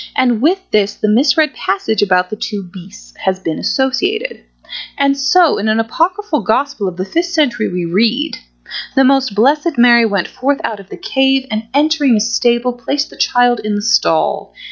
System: none